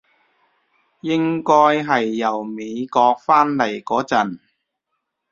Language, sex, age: Cantonese, male, 30-39